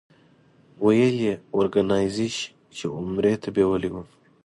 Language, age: Pashto, 19-29